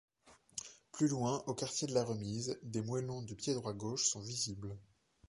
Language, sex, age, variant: French, male, 19-29, Français de métropole